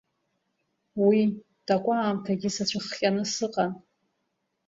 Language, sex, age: Abkhazian, female, 30-39